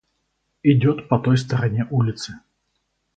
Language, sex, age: Russian, male, 19-29